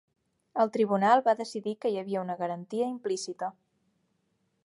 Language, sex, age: Catalan, female, under 19